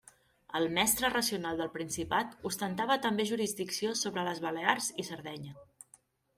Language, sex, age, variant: Catalan, female, 30-39, Central